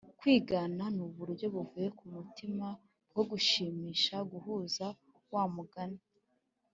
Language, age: Kinyarwanda, 19-29